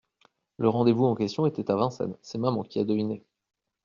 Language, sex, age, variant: French, male, 30-39, Français de métropole